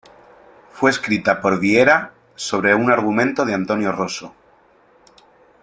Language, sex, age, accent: Spanish, male, 30-39, España: Centro-Sur peninsular (Madrid, Toledo, Castilla-La Mancha)